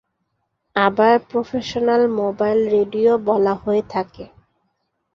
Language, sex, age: Bengali, female, 19-29